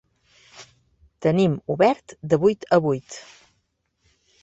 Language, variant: Catalan, Central